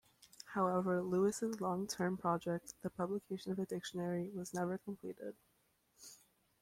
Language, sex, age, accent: English, male, under 19, United States English